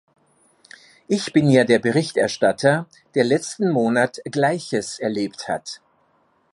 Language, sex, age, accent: German, male, 60-69, Österreichisches Deutsch